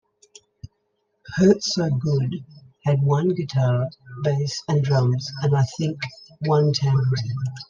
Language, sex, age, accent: English, female, 60-69, Australian English